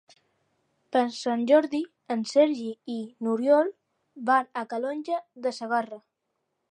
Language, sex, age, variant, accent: Catalan, male, under 19, Central, central